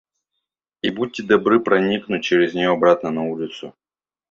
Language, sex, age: Russian, male, 19-29